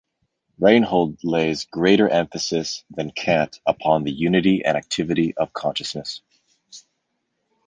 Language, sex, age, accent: English, male, 19-29, Canadian English